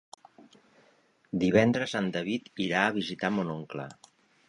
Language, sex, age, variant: Catalan, male, 50-59, Central